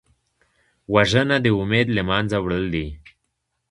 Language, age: Pashto, 19-29